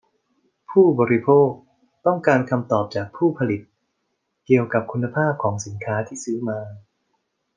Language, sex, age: Thai, male, 40-49